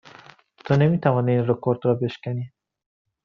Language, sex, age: Persian, male, 19-29